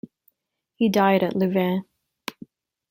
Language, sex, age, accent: English, female, 19-29, Canadian English